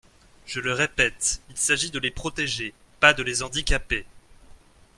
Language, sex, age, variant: French, male, 19-29, Français de métropole